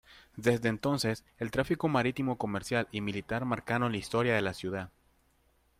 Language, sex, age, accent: Spanish, male, 19-29, América central